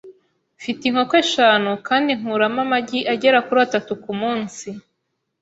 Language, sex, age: Kinyarwanda, female, 19-29